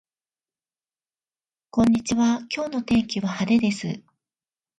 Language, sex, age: Japanese, female, 40-49